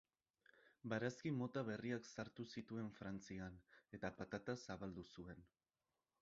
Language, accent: Basque, Mendebalekoa (Araba, Bizkaia, Gipuzkoako mendebaleko herri batzuk)